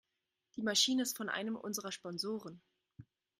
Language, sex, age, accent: German, female, 19-29, Deutschland Deutsch